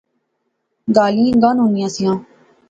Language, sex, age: Pahari-Potwari, female, 19-29